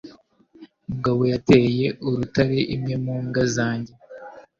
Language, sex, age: Kinyarwanda, male, 19-29